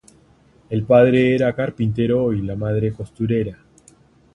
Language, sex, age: Spanish, male, 19-29